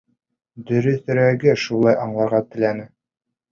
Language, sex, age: Bashkir, male, 19-29